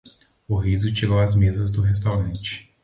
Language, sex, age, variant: Portuguese, male, 30-39, Portuguese (Brasil)